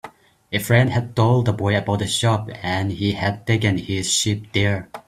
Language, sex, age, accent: English, male, 19-29, India and South Asia (India, Pakistan, Sri Lanka)